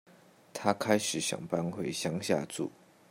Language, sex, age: Chinese, male, 19-29